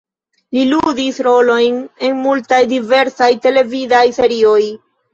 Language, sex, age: Esperanto, female, 19-29